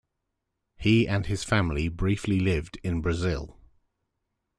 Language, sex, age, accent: English, male, 40-49, England English